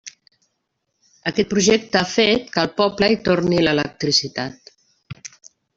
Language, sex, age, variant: Catalan, female, 50-59, Central